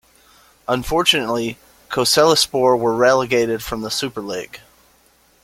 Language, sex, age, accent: English, male, 30-39, United States English